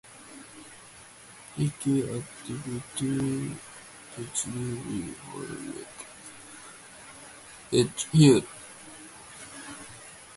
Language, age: English, 19-29